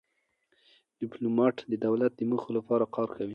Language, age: Pashto, 19-29